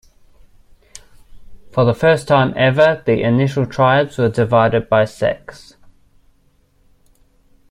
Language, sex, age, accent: English, male, 30-39, Australian English